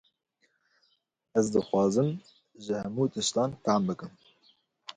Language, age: Kurdish, 19-29